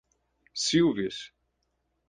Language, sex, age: Portuguese, male, 19-29